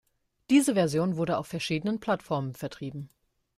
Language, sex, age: German, female, 19-29